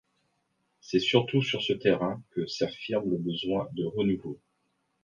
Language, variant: French, Français de métropole